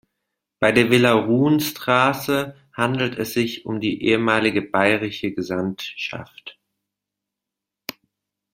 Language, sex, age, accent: German, male, 19-29, Deutschland Deutsch